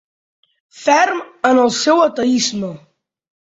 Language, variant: Catalan, Central